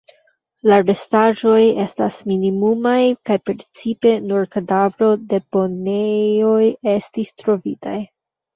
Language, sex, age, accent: Esperanto, female, 19-29, Internacia